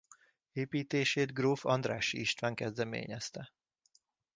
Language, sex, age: Hungarian, male, 30-39